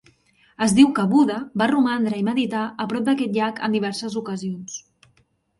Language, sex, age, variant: Catalan, female, 30-39, Central